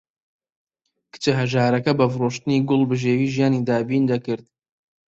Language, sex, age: Central Kurdish, male, 30-39